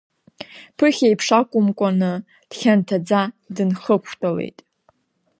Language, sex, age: Abkhazian, female, under 19